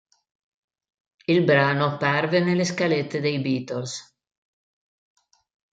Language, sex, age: Italian, female, 60-69